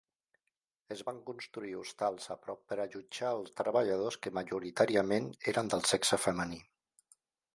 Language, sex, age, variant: Catalan, male, 50-59, Central